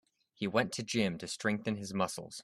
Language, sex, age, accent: English, male, 19-29, United States English